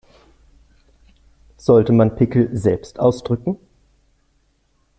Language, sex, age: German, male, 30-39